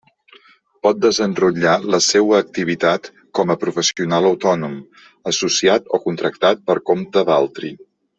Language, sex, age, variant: Catalan, male, 50-59, Central